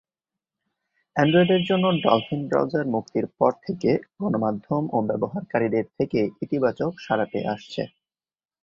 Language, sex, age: Bengali, male, 19-29